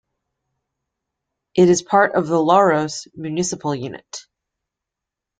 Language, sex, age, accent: English, female, 19-29, United States English